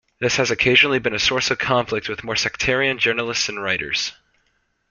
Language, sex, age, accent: English, male, under 19, United States English